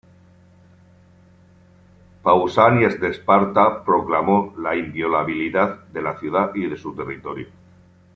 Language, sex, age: Spanish, male, 50-59